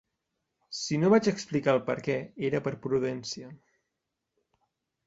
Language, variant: Catalan, Central